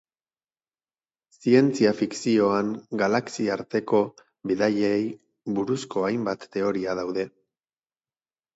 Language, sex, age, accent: Basque, male, 30-39, Batua